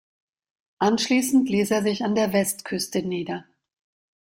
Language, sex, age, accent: German, female, 60-69, Deutschland Deutsch